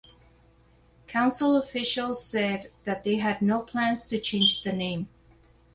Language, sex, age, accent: English, female, 40-49, United States English